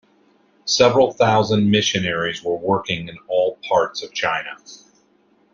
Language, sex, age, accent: English, male, 40-49, United States English